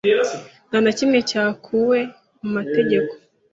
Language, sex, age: Kinyarwanda, female, 30-39